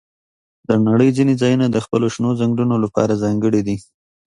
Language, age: Pashto, 30-39